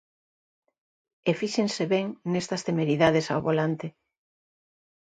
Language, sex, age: Galician, female, 50-59